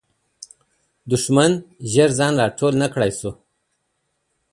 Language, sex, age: Pashto, female, 30-39